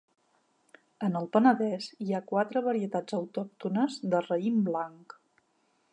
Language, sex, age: Catalan, female, 40-49